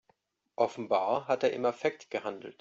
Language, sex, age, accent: German, male, 40-49, Deutschland Deutsch